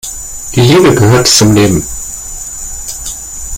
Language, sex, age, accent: German, male, 40-49, Deutschland Deutsch